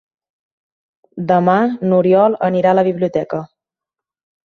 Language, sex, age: Catalan, female, 19-29